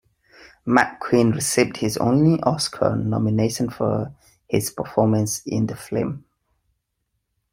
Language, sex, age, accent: English, male, 30-39, England English